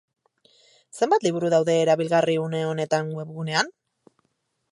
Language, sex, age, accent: Basque, female, 30-39, Erdialdekoa edo Nafarra (Gipuzkoa, Nafarroa)